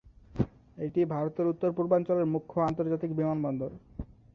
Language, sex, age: Bengali, male, 19-29